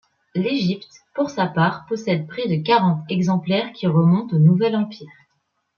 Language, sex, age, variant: French, female, 19-29, Français de métropole